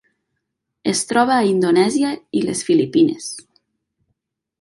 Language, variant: Catalan, Nord-Occidental